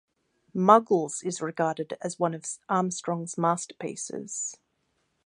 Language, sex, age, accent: English, female, 40-49, Australian English